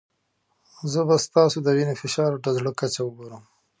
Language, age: Pashto, 30-39